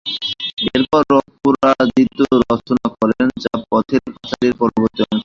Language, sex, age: Bengali, male, 19-29